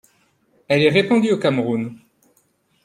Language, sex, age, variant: French, male, 40-49, Français de métropole